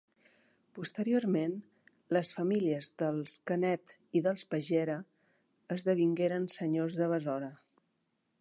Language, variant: Catalan, Central